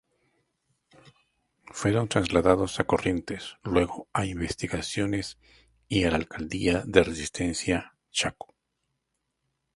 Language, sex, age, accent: Spanish, male, 40-49, Andino-Pacífico: Colombia, Perú, Ecuador, oeste de Bolivia y Venezuela andina